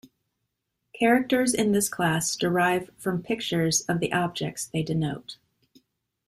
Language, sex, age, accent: English, female, 30-39, United States English